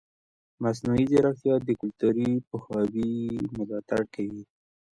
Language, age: Pashto, 19-29